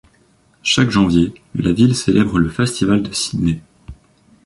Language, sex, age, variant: French, male, under 19, Français de métropole